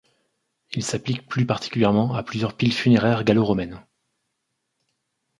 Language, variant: French, Français de métropole